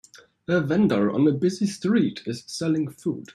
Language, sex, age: English, male, 19-29